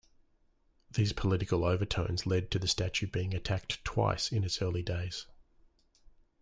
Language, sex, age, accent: English, male, 40-49, Australian English